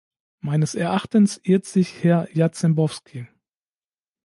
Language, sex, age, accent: German, male, 40-49, Deutschland Deutsch